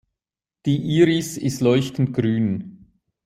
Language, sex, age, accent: German, male, 40-49, Schweizerdeutsch